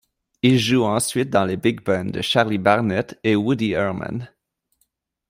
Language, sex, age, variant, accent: French, male, 19-29, Français d'Amérique du Nord, Français du Canada